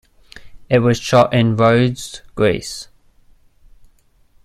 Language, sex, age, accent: English, male, 30-39, Australian English